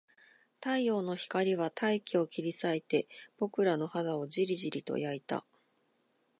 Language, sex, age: Japanese, female, 40-49